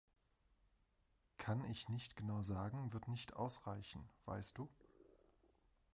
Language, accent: German, Deutschland Deutsch